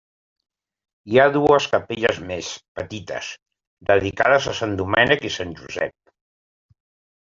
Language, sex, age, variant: Catalan, male, 60-69, Nord-Occidental